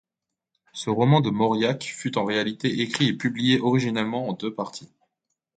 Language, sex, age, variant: French, male, 19-29, Français de métropole